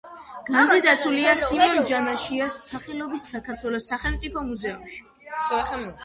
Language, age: Georgian, under 19